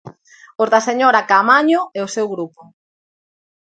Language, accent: Galician, Normativo (estándar)